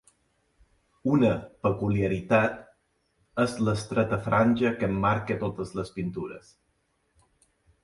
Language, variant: Catalan, Balear